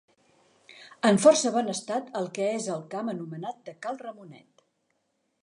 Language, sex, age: Catalan, female, 60-69